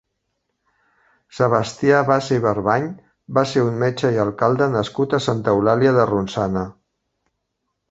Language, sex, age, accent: Catalan, male, 50-59, Barceloní